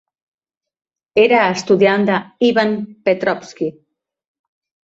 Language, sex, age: Catalan, female, 50-59